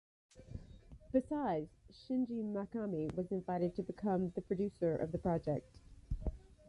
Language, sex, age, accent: English, female, 40-49, United States English